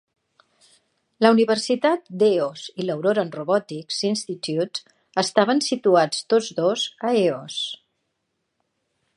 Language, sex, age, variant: Catalan, female, 50-59, Central